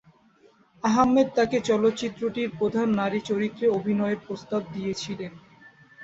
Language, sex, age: Bengali, male, 19-29